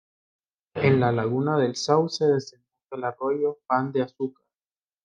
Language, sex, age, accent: Spanish, male, 19-29, América central